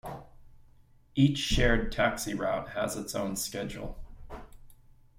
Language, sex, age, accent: English, male, 50-59, United States English